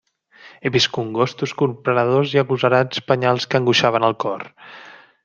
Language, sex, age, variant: Catalan, male, 30-39, Central